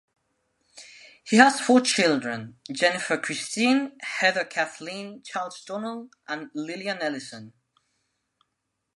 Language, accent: English, England English